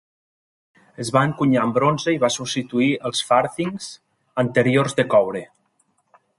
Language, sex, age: Catalan, male, 40-49